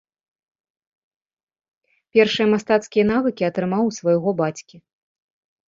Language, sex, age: Belarusian, female, 30-39